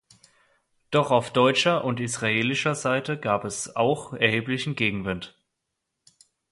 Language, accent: German, Deutschland Deutsch